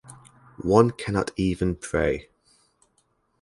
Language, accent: English, England English